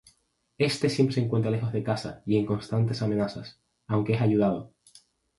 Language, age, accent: Spanish, 19-29, España: Islas Canarias